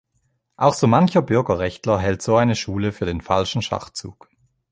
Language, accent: German, Schweizerdeutsch